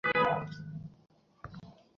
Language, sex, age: Bengali, male, 19-29